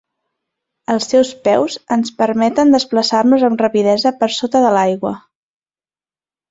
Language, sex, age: Catalan, female, 30-39